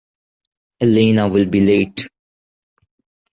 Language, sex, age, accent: English, male, 19-29, India and South Asia (India, Pakistan, Sri Lanka)